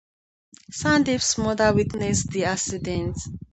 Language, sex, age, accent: English, female, 19-29, England English